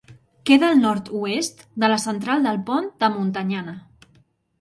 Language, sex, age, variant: Catalan, female, 30-39, Central